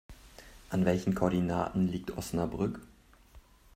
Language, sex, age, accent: German, male, 19-29, Deutschland Deutsch